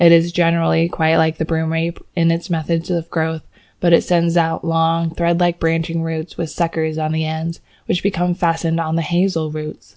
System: none